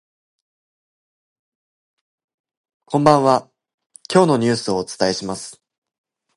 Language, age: Japanese, 19-29